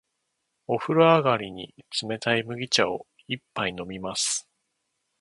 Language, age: Japanese, 30-39